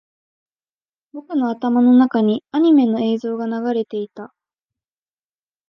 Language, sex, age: Japanese, female, 19-29